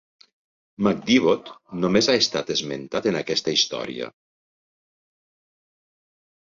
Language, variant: Catalan, Nord-Occidental